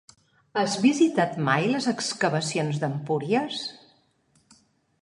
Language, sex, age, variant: Catalan, female, 50-59, Central